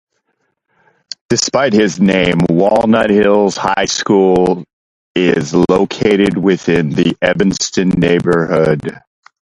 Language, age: English, 40-49